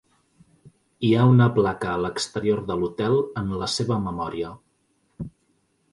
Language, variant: Catalan, Central